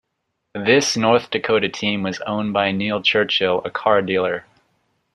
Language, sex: English, male